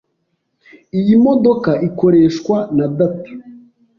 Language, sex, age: Kinyarwanda, male, 19-29